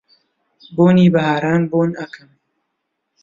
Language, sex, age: Central Kurdish, male, 19-29